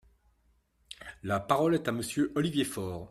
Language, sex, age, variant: French, male, 50-59, Français de métropole